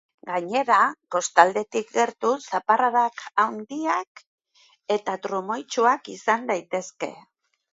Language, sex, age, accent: Basque, female, 50-59, Erdialdekoa edo Nafarra (Gipuzkoa, Nafarroa)